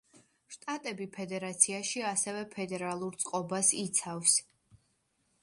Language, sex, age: Georgian, female, 19-29